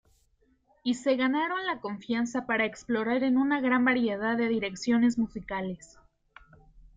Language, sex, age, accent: Spanish, female, 19-29, México